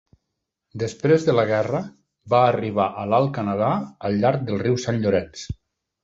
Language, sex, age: Catalan, male, 60-69